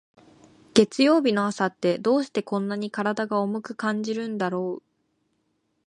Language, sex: Japanese, female